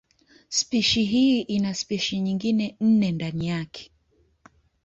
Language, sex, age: Swahili, female, 19-29